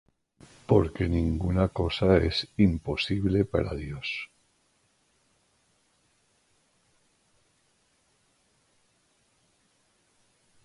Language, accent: Spanish, España: Norte peninsular (Asturias, Castilla y León, Cantabria, País Vasco, Navarra, Aragón, La Rioja, Guadalajara, Cuenca)